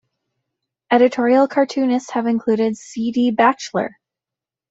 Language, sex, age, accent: English, female, 19-29, United States English